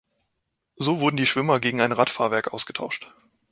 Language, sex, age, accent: German, male, 19-29, Deutschland Deutsch